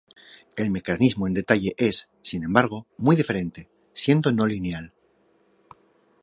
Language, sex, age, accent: Spanish, male, 40-49, España: Norte peninsular (Asturias, Castilla y León, Cantabria, País Vasco, Navarra, Aragón, La Rioja, Guadalajara, Cuenca)